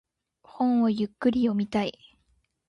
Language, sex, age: Japanese, female, 19-29